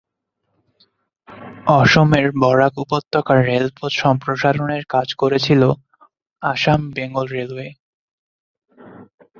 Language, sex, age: Bengali, male, 19-29